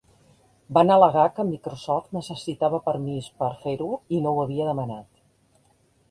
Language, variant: Catalan, Central